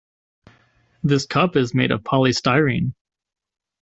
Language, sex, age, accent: English, male, 30-39, United States English